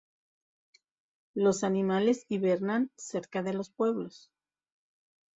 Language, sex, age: Spanish, female, 40-49